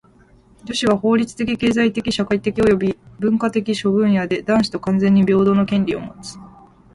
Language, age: Japanese, 19-29